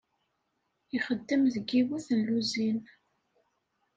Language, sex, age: Kabyle, female, 30-39